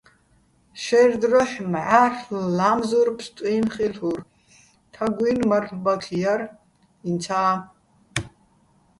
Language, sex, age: Bats, female, 70-79